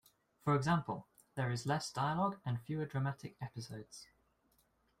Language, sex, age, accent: English, male, 19-29, England English